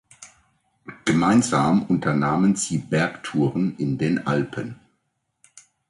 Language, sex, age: German, male, 50-59